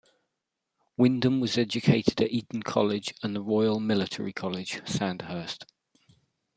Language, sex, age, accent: English, male, 40-49, England English